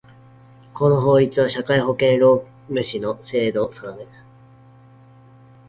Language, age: Japanese, 19-29